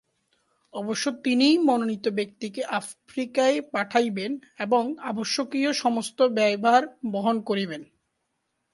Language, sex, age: Bengali, male, 19-29